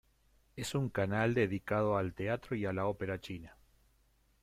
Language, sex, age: Spanish, male, 50-59